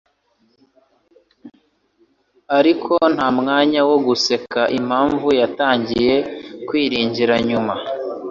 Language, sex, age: Kinyarwanda, male, 19-29